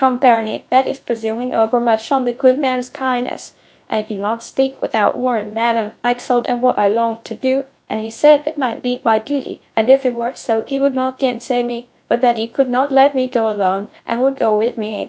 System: TTS, GlowTTS